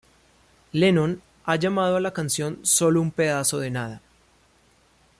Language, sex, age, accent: Spanish, male, 30-39, Andino-Pacífico: Colombia, Perú, Ecuador, oeste de Bolivia y Venezuela andina